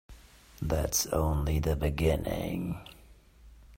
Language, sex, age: English, male, 30-39